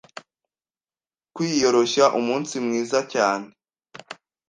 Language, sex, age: Kinyarwanda, male, 19-29